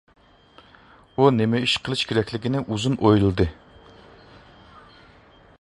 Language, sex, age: Uyghur, male, 40-49